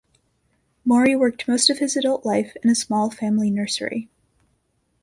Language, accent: English, United States English